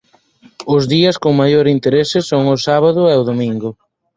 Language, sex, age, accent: Galician, male, 19-29, Oriental (común en zona oriental)